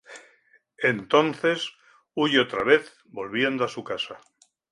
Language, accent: Spanish, España: Centro-Sur peninsular (Madrid, Toledo, Castilla-La Mancha)